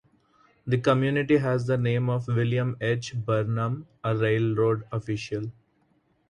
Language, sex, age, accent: English, male, 19-29, India and South Asia (India, Pakistan, Sri Lanka)